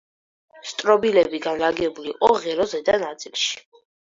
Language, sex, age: Georgian, female, under 19